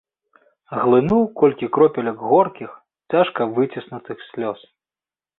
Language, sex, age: Belarusian, male, 30-39